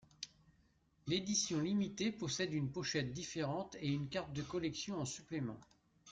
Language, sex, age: French, male, 40-49